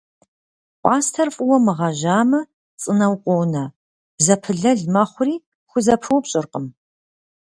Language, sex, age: Kabardian, female, 19-29